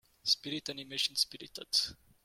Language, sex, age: English, male, 19-29